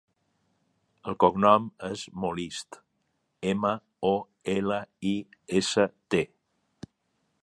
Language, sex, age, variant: Catalan, male, 50-59, Balear